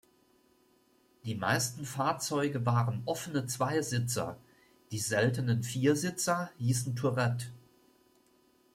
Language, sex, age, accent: German, male, 50-59, Deutschland Deutsch